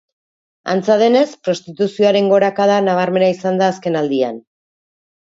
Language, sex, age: Basque, female, 40-49